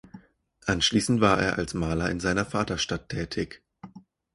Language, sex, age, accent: German, male, 19-29, Deutschland Deutsch